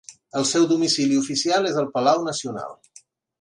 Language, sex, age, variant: Catalan, male, 30-39, Central